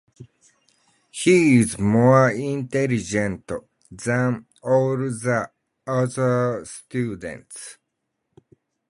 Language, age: English, 40-49